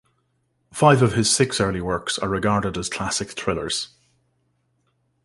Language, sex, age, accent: English, male, 40-49, Irish English